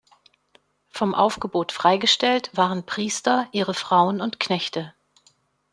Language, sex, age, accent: German, female, 50-59, Deutschland Deutsch